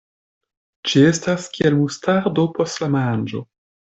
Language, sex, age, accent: Esperanto, male, 19-29, Internacia